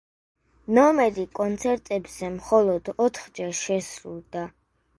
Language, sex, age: Georgian, female, 30-39